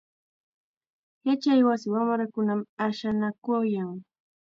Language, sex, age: Chiquián Ancash Quechua, female, 19-29